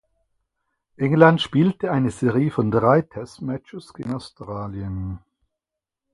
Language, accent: German, Schweizerdeutsch